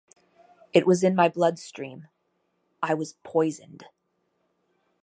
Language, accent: English, United States English